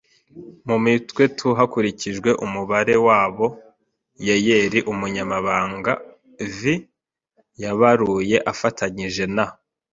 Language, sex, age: Kinyarwanda, female, 19-29